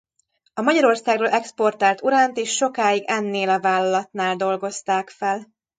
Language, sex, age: Hungarian, female, 30-39